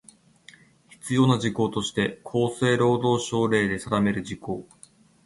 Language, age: Japanese, 30-39